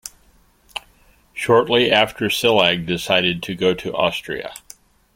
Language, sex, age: English, male, 60-69